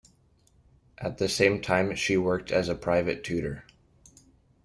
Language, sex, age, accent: English, male, 19-29, Canadian English